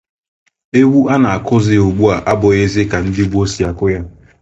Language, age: Igbo, 19-29